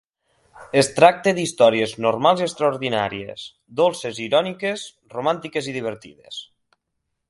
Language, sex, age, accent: Catalan, male, 19-29, central; nord-occidental